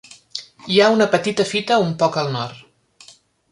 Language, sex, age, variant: Catalan, female, 40-49, Central